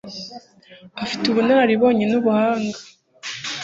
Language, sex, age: Kinyarwanda, female, 19-29